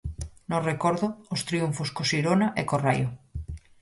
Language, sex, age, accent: Galician, female, 30-39, Normativo (estándar)